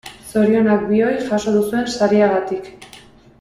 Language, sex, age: Basque, female, 19-29